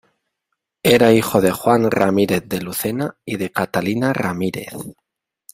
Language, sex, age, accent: Spanish, male, 30-39, España: Centro-Sur peninsular (Madrid, Toledo, Castilla-La Mancha)